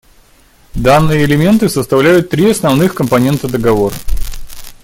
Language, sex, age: Russian, male, 30-39